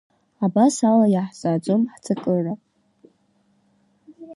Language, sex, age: Abkhazian, female, 30-39